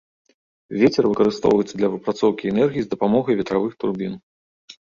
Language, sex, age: Belarusian, male, 30-39